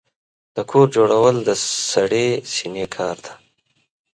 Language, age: Pashto, 30-39